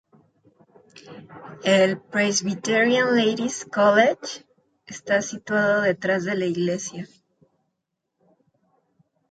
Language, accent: Spanish, México